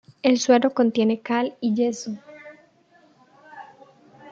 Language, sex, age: Spanish, male, 90+